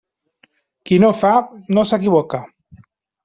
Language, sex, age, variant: Catalan, male, 30-39, Central